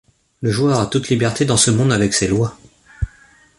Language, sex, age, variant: French, male, 40-49, Français de métropole